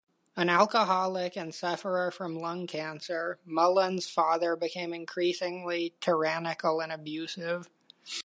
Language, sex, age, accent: English, male, 19-29, United States English